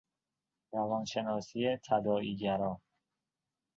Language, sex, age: Persian, male, 19-29